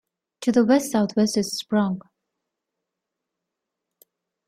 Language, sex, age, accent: English, female, 30-39, India and South Asia (India, Pakistan, Sri Lanka)